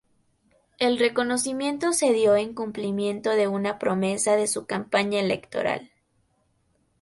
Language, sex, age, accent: Spanish, female, 19-29, México